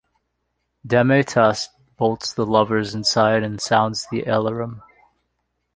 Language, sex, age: English, male, 19-29